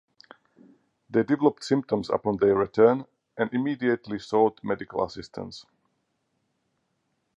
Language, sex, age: English, male, 40-49